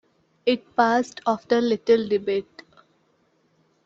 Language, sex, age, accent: English, female, 19-29, India and South Asia (India, Pakistan, Sri Lanka)